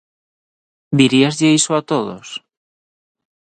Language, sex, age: Galician, male, 30-39